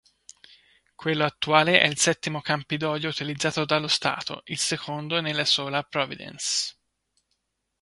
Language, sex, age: Italian, male, 19-29